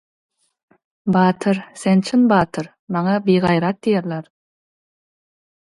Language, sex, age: Turkmen, female, 19-29